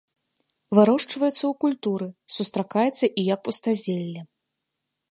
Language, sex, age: Belarusian, female, 30-39